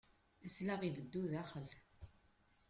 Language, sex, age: Kabyle, female, 80-89